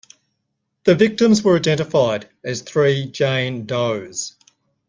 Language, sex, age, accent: English, male, 40-49, Australian English